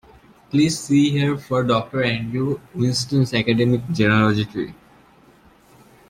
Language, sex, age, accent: English, male, under 19, United States English